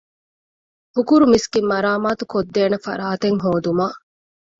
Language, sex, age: Divehi, female, 30-39